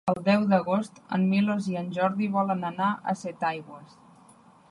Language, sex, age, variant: Catalan, female, 30-39, Central